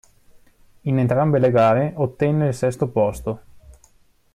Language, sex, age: Italian, male, 30-39